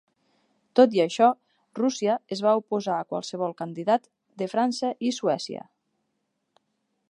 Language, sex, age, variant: Catalan, female, 30-39, Nord-Occidental